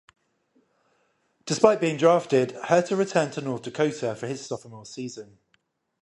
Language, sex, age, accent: English, male, 30-39, England English